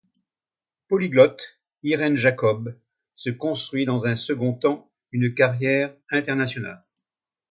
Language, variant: French, Français de métropole